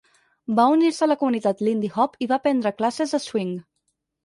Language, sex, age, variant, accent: Catalan, female, 19-29, Central, central